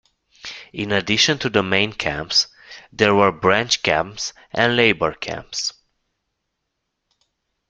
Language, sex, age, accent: English, male, 19-29, United States English